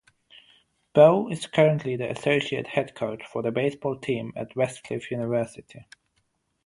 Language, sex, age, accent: English, male, 19-29, England English